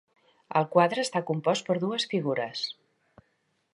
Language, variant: Catalan, Central